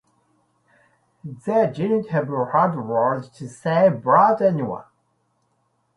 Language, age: English, 50-59